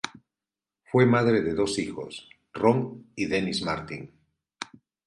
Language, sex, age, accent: Spanish, male, 50-59, Caribe: Cuba, Venezuela, Puerto Rico, República Dominicana, Panamá, Colombia caribeña, México caribeño, Costa del golfo de México